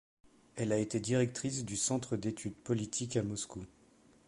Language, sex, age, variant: French, male, 19-29, Français de métropole